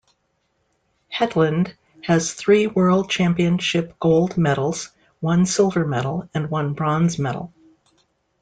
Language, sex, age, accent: English, female, 60-69, United States English